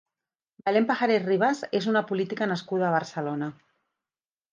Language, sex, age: Catalan, female, 50-59